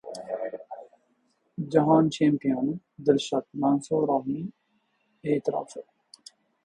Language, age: Uzbek, 19-29